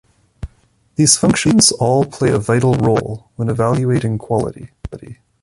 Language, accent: English, Canadian English